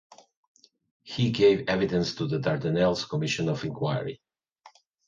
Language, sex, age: English, male, 50-59